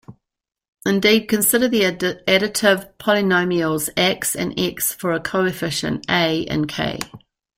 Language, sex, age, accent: English, female, 60-69, New Zealand English